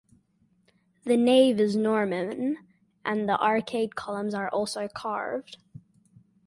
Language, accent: English, Southern African (South Africa, Zimbabwe, Namibia)